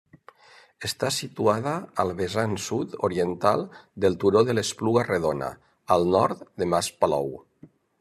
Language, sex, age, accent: Catalan, male, 50-59, valencià